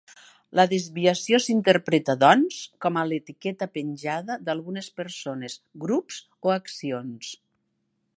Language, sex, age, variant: Catalan, female, 60-69, Nord-Occidental